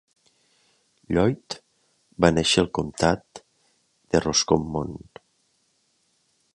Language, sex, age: Catalan, male, 40-49